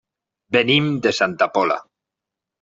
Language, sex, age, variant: Catalan, male, 40-49, Central